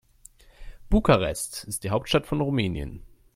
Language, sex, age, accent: German, male, 19-29, Deutschland Deutsch